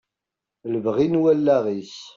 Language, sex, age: Kabyle, male, 30-39